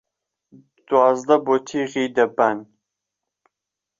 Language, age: Central Kurdish, 19-29